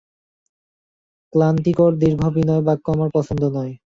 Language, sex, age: Bengali, male, 19-29